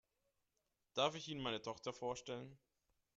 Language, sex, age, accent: German, male, 30-39, Deutschland Deutsch